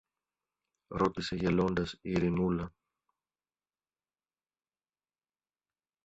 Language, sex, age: Greek, male, 30-39